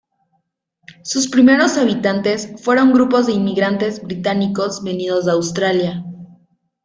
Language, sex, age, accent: Spanish, female, 19-29, México